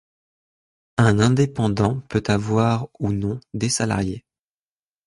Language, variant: French, Français de métropole